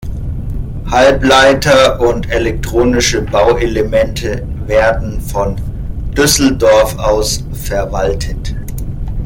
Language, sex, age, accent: German, male, 30-39, Deutschland Deutsch